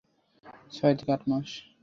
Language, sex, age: Bengali, male, 19-29